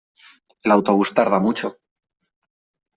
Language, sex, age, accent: Spanish, male, 19-29, España: Centro-Sur peninsular (Madrid, Toledo, Castilla-La Mancha)